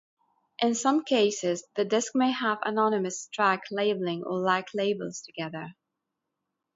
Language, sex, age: English, female, 30-39